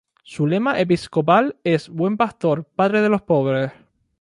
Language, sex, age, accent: Spanish, male, 19-29, España: Islas Canarias